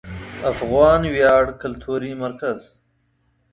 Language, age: Pashto, 30-39